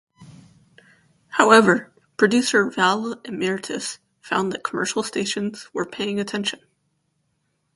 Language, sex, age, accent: English, female, 19-29, United States English